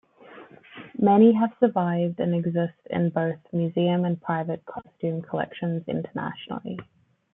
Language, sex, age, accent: English, female, 19-29, Australian English